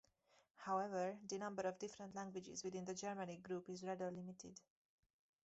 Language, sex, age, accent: English, female, 19-29, United States English